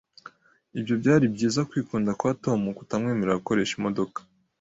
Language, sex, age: Kinyarwanda, male, 19-29